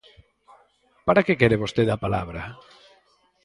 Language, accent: Galician, Normativo (estándar)